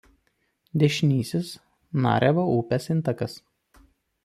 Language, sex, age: Lithuanian, male, 30-39